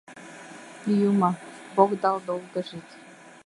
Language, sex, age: Mari, male, 19-29